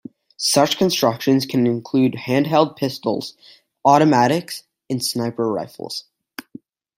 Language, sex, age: English, male, 19-29